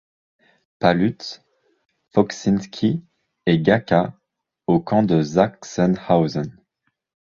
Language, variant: French, Français de métropole